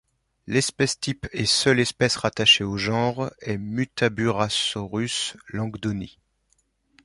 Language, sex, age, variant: French, male, 30-39, Français de métropole